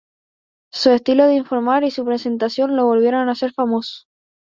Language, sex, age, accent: Spanish, male, 19-29, España: Islas Canarias